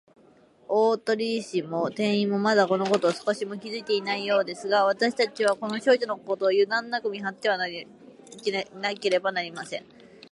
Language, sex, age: Japanese, female, 19-29